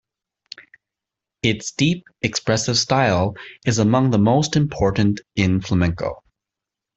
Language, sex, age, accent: English, male, 30-39, United States English